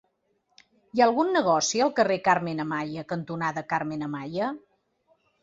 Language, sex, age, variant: Catalan, female, 40-49, Central